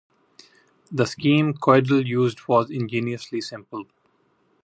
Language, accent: English, India and South Asia (India, Pakistan, Sri Lanka)